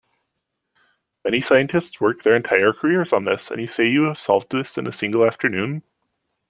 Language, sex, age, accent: English, male, 30-39, United States English